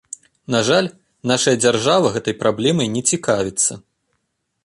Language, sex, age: Belarusian, male, 30-39